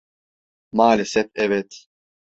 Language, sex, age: Turkish, male, 19-29